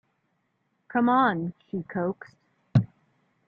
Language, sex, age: English, female, 19-29